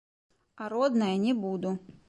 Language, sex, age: Belarusian, female, 30-39